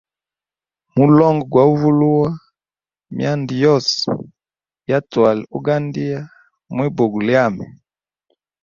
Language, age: Hemba, 19-29